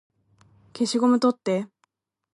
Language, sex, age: Japanese, female, under 19